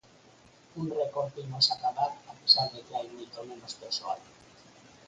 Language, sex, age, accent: Galician, male, 50-59, Normativo (estándar)